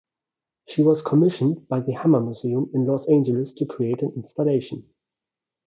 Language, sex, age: English, male, 30-39